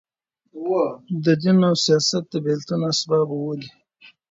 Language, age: Pashto, 30-39